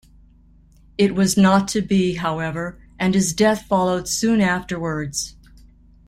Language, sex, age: English, female, 60-69